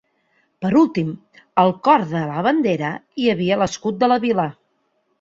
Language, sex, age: Catalan, female, 50-59